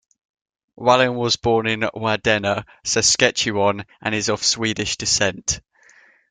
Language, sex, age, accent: English, male, under 19, England English